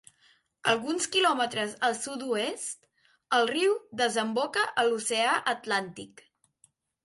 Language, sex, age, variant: Catalan, female, under 19, Central